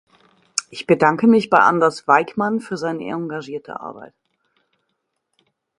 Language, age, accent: German, 40-49, Deutschland Deutsch